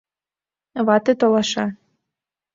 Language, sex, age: Mari, female, 19-29